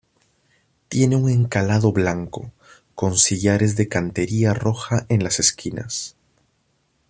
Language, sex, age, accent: Spanish, male, 30-39, Andino-Pacífico: Colombia, Perú, Ecuador, oeste de Bolivia y Venezuela andina